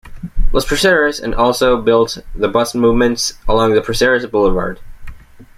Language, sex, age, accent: English, male, under 19, United States English